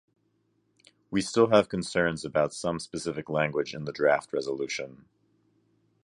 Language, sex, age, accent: English, male, 30-39, United States English